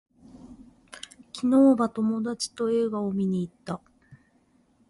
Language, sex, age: Japanese, female, 30-39